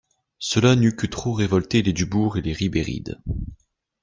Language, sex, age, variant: French, male, 19-29, Français de métropole